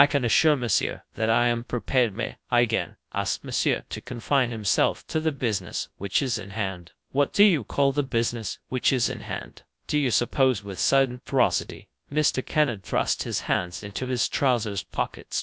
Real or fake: fake